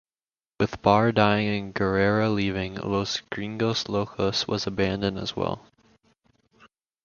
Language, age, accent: English, under 19, United States English